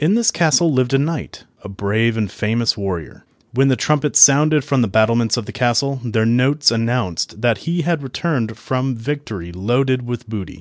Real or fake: real